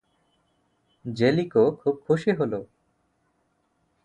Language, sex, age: Bengali, male, 30-39